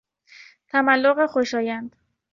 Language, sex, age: Persian, female, under 19